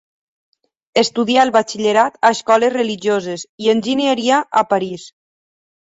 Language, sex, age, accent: Catalan, female, 30-39, valencià